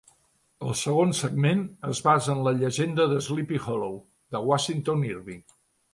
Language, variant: Catalan, Central